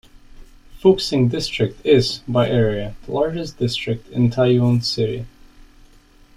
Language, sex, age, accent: English, male, 30-39, Canadian English